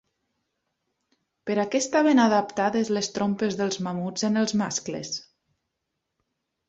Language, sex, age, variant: Catalan, female, 19-29, Nord-Occidental